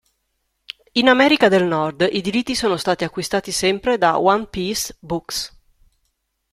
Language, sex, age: Italian, female, 30-39